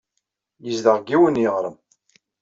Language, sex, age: Kabyle, male, 40-49